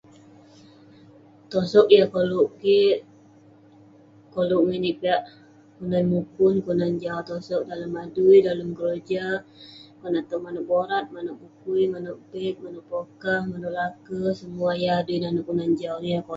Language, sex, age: Western Penan, female, 19-29